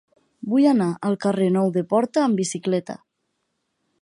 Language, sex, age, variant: Catalan, female, 19-29, Nord-Occidental